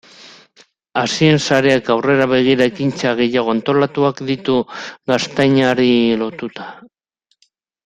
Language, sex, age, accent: Basque, male, 40-49, Mendebalekoa (Araba, Bizkaia, Gipuzkoako mendebaleko herri batzuk)